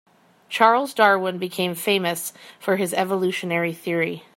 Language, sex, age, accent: English, female, 30-39, Canadian English